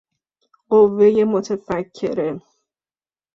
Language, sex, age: Persian, female, 30-39